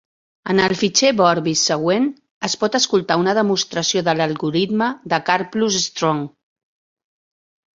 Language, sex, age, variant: Catalan, female, 50-59, Central